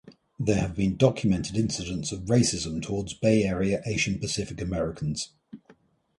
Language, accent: English, England English